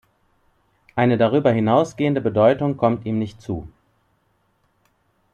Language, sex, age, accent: German, male, 30-39, Deutschland Deutsch